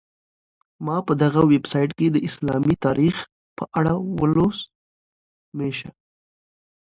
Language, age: Pashto, under 19